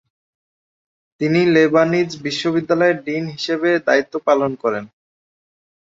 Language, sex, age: Bengali, male, 19-29